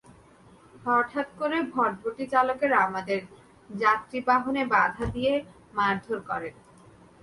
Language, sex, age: Bengali, female, 19-29